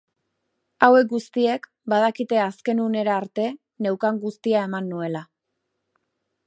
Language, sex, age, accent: Basque, female, 19-29, Erdialdekoa edo Nafarra (Gipuzkoa, Nafarroa)